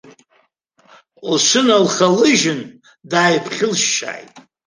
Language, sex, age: Abkhazian, male, 80-89